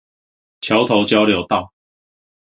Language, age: Chinese, 19-29